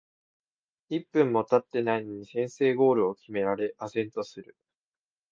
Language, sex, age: Japanese, male, under 19